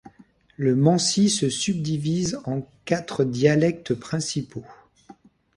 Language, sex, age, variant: French, male, 50-59, Français de métropole